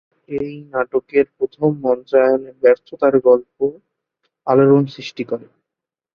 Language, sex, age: Bengali, male, 19-29